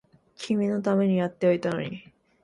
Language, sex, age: Japanese, female, 19-29